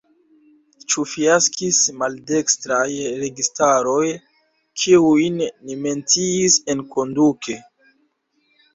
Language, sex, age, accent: Esperanto, male, 19-29, Internacia